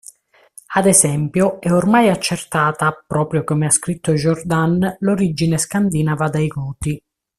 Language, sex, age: Italian, female, 40-49